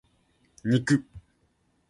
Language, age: Japanese, 19-29